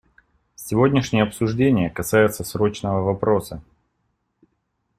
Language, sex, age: Russian, male, 19-29